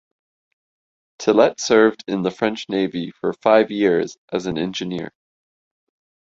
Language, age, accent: English, 30-39, Canadian English